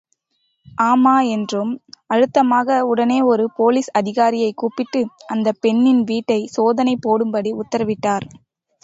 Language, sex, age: Tamil, female, 19-29